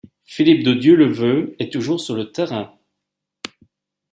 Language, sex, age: French, male, 50-59